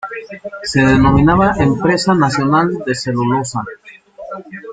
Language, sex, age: Spanish, male, 40-49